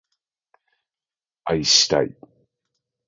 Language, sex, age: Japanese, male, 40-49